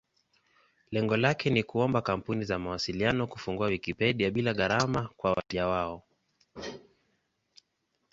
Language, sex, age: Swahili, male, 19-29